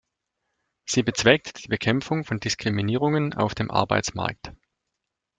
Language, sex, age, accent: German, male, 50-59, Deutschland Deutsch